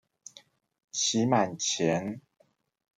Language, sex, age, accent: Chinese, male, 40-49, 出生地：臺中市